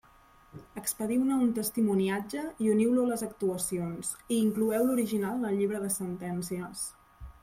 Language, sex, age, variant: Catalan, female, 30-39, Central